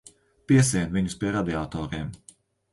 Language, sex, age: Latvian, male, 30-39